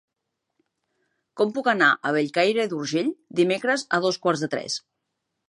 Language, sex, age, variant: Catalan, female, 40-49, Central